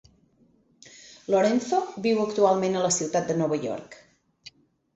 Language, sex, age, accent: Catalan, female, 30-39, Garrotxi